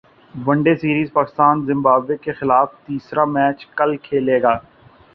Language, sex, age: Urdu, male, 40-49